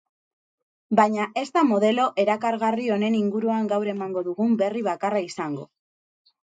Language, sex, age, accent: Basque, female, 30-39, Mendebalekoa (Araba, Bizkaia, Gipuzkoako mendebaleko herri batzuk)